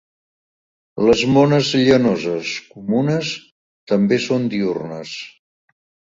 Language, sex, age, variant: Catalan, male, 60-69, Central